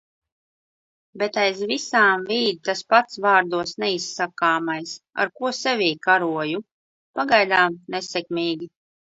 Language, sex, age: Latvian, female, 40-49